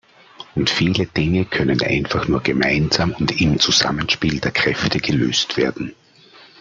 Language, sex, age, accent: German, male, 40-49, Österreichisches Deutsch